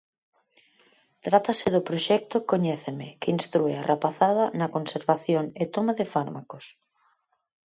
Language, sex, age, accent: Galician, female, 30-39, Normativo (estándar)